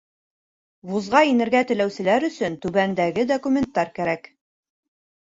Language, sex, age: Bashkir, female, 30-39